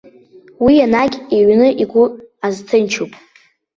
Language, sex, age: Abkhazian, female, under 19